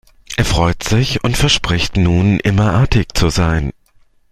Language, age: German, 30-39